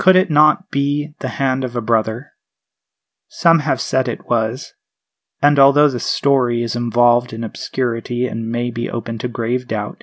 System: none